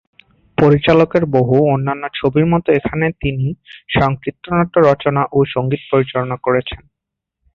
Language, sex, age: Bengali, male, 19-29